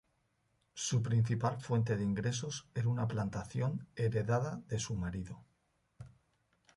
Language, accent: Spanish, España: Centro-Sur peninsular (Madrid, Toledo, Castilla-La Mancha)